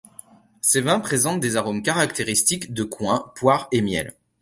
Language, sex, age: French, male, 19-29